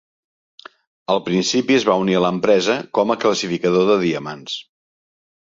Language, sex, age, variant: Catalan, male, 60-69, Central